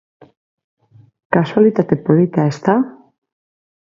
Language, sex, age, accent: Basque, female, 50-59, Erdialdekoa edo Nafarra (Gipuzkoa, Nafarroa)